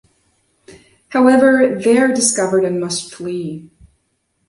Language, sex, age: English, female, 19-29